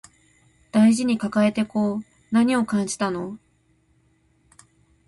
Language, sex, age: Japanese, female, 30-39